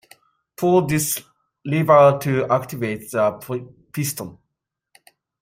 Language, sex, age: English, male, 40-49